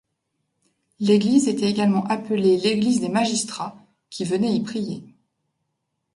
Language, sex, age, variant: French, female, 30-39, Français de métropole